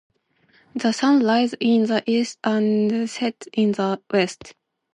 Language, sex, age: Japanese, female, 19-29